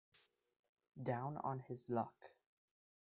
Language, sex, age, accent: English, male, 19-29, United States English